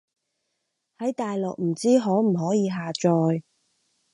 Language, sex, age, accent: Cantonese, female, 30-39, 广州音